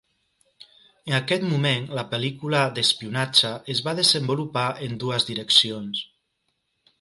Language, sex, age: Catalan, male, 30-39